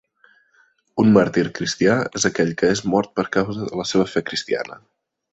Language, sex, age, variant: Catalan, male, 19-29, Central